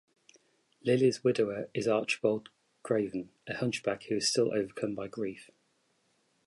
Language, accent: English, England English